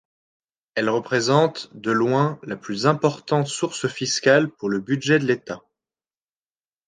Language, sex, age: French, male, 19-29